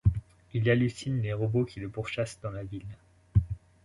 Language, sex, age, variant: French, male, 19-29, Français de métropole